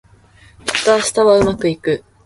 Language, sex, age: Japanese, female, 19-29